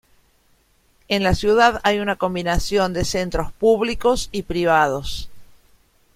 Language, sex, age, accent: Spanish, female, 50-59, Rioplatense: Argentina, Uruguay, este de Bolivia, Paraguay